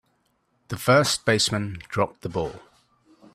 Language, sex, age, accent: English, male, 19-29, England English